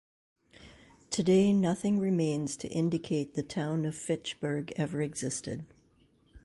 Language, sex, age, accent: English, female, 50-59, West Indies and Bermuda (Bahamas, Bermuda, Jamaica, Trinidad)